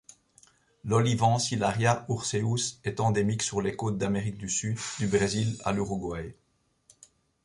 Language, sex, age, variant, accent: French, male, 50-59, Français d'Europe, Français de Belgique